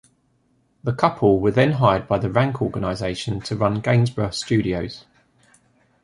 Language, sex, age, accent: English, male, 40-49, England English